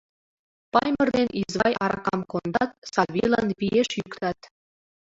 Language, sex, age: Mari, female, 19-29